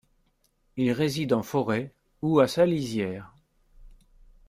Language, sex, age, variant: French, male, 60-69, Français de métropole